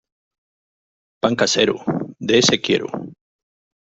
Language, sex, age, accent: Spanish, male, 40-49, España: Norte peninsular (Asturias, Castilla y León, Cantabria, País Vasco, Navarra, Aragón, La Rioja, Guadalajara, Cuenca)